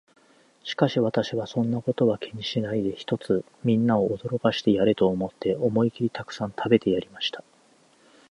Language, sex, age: Japanese, male, 40-49